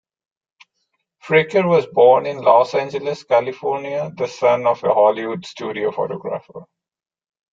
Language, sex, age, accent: English, male, 40-49, India and South Asia (India, Pakistan, Sri Lanka)